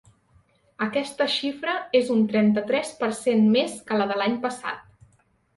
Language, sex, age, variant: Catalan, female, 19-29, Central